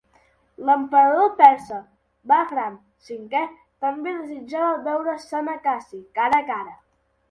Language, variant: Catalan, Central